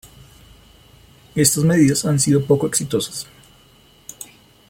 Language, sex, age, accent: Spanish, male, 30-39, Andino-Pacífico: Colombia, Perú, Ecuador, oeste de Bolivia y Venezuela andina